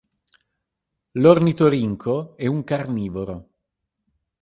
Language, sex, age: Italian, male, 50-59